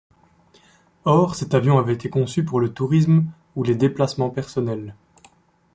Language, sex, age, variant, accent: French, male, 19-29, Français d'Europe, Français de Belgique